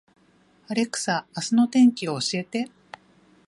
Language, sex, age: Japanese, female, 40-49